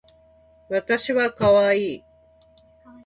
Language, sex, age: Japanese, female, 40-49